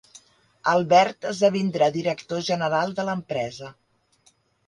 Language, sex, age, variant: Catalan, female, 60-69, Central